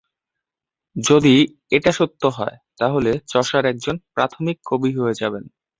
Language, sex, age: Bengali, male, under 19